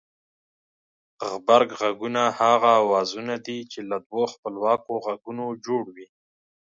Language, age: Pashto, 30-39